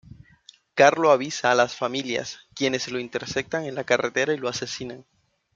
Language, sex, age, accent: Spanish, male, 19-29, Caribe: Cuba, Venezuela, Puerto Rico, República Dominicana, Panamá, Colombia caribeña, México caribeño, Costa del golfo de México